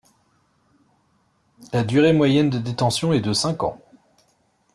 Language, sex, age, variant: French, male, 30-39, Français de métropole